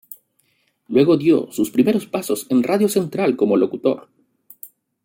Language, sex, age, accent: Spanish, male, 40-49, Andino-Pacífico: Colombia, Perú, Ecuador, oeste de Bolivia y Venezuela andina